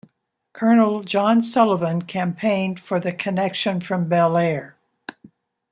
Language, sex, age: English, female, 70-79